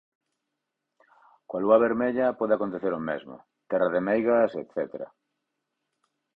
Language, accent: Galician, Central (gheada); Normativo (estándar)